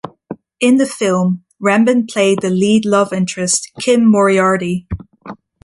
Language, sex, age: English, female, 19-29